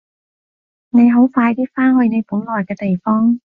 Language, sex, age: Cantonese, female, 19-29